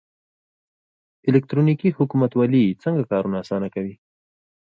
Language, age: Pashto, 19-29